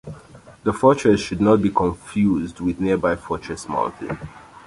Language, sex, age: English, male, 19-29